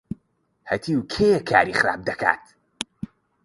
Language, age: Central Kurdish, under 19